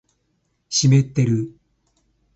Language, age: Japanese, 70-79